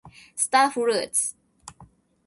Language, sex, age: Japanese, female, 19-29